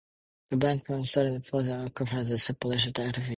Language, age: English, 19-29